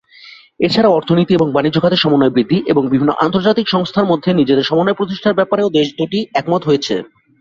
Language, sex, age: Bengali, male, 30-39